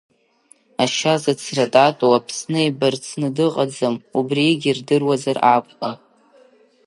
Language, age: Abkhazian, under 19